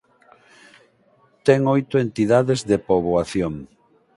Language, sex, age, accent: Galician, male, 50-59, Normativo (estándar)